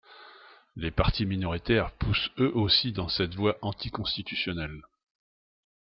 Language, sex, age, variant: French, male, 60-69, Français de métropole